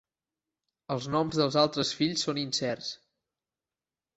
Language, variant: Catalan, Central